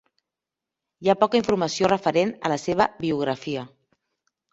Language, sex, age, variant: Catalan, female, 40-49, Central